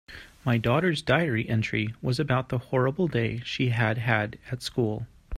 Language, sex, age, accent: English, male, 30-39, United States English